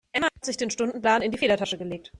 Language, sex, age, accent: German, female, 19-29, Deutschland Deutsch